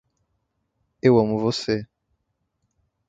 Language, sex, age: Portuguese, male, 19-29